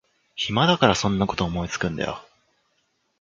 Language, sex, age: Japanese, male, under 19